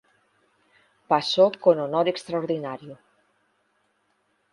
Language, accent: Spanish, España: Centro-Sur peninsular (Madrid, Toledo, Castilla-La Mancha)